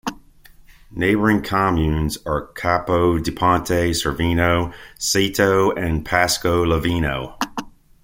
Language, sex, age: English, male, 50-59